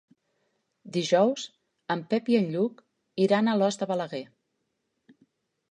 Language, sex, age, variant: Catalan, female, 40-49, Central